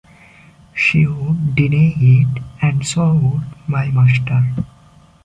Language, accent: English, India and South Asia (India, Pakistan, Sri Lanka)